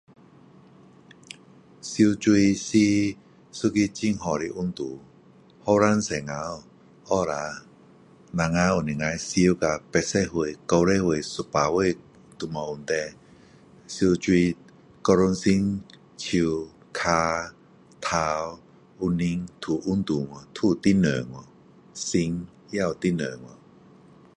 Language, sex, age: Min Dong Chinese, male, 50-59